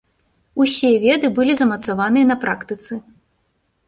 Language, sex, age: Belarusian, female, 19-29